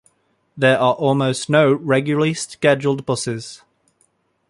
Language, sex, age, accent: English, male, 19-29, England English